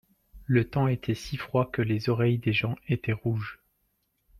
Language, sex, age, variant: French, male, 30-39, Français de métropole